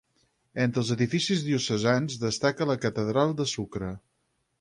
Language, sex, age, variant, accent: Catalan, male, 50-59, Central, central